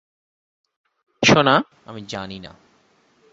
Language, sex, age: Bengali, male, 30-39